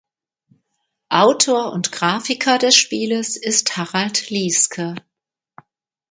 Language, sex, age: German, female, 50-59